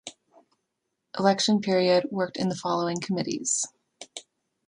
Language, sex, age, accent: English, female, 19-29, Canadian English